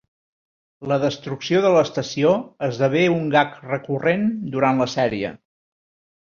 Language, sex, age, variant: Catalan, male, 50-59, Central